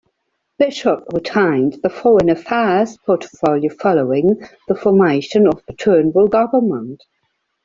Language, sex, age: English, female, 40-49